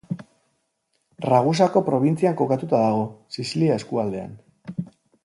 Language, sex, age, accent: Basque, male, 40-49, Mendebalekoa (Araba, Bizkaia, Gipuzkoako mendebaleko herri batzuk)